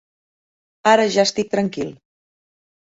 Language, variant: Catalan, Central